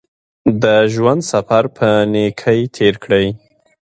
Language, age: Pashto, 30-39